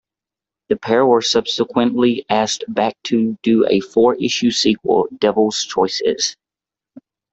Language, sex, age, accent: English, male, 30-39, United States English